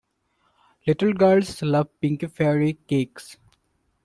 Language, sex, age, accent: English, male, 19-29, India and South Asia (India, Pakistan, Sri Lanka)